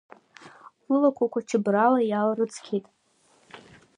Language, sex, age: Abkhazian, female, under 19